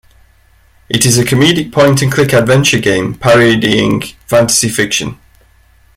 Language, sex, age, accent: English, male, 30-39, England English